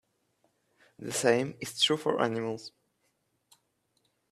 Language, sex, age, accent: English, male, under 19, United States English